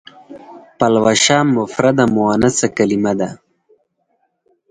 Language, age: Pashto, 19-29